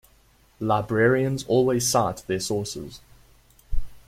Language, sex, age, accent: English, male, under 19, Southern African (South Africa, Zimbabwe, Namibia)